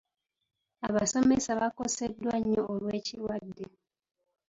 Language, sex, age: Ganda, female, 30-39